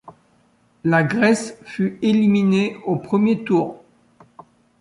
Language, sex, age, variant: French, male, 60-69, Français de métropole